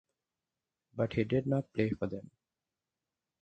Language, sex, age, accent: English, male, 19-29, India and South Asia (India, Pakistan, Sri Lanka)